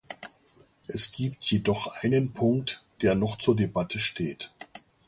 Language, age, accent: German, 50-59, Deutschland Deutsch